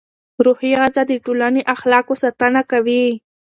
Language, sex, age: Pashto, female, under 19